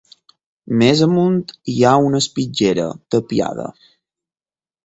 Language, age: Catalan, 19-29